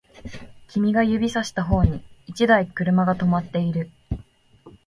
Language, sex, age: Japanese, female, 19-29